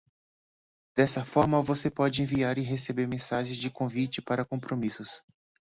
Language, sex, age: Portuguese, male, 30-39